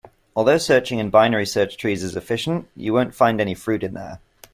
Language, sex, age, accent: English, male, 19-29, England English